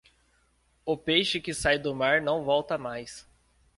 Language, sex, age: Portuguese, male, 19-29